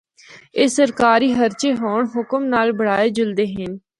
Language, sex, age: Northern Hindko, female, 19-29